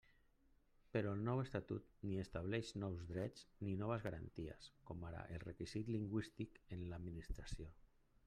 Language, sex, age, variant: Catalan, male, 50-59, Central